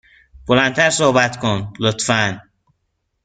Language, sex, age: Persian, male, 19-29